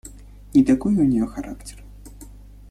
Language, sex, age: Russian, male, 19-29